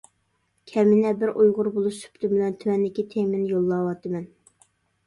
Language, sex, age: Uyghur, female, 30-39